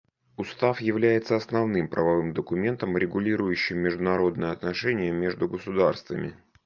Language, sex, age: Russian, male, 30-39